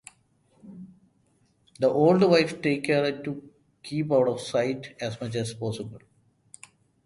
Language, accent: English, India and South Asia (India, Pakistan, Sri Lanka)